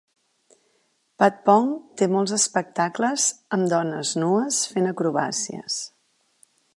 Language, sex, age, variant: Catalan, female, 40-49, Central